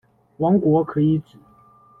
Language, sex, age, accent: Chinese, male, 19-29, 出生地：浙江省